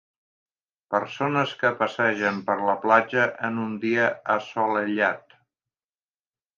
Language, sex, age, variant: Catalan, male, 50-59, Central